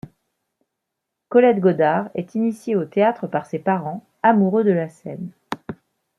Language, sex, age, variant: French, female, 30-39, Français de métropole